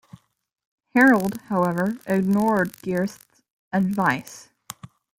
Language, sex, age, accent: English, female, 19-29, United States English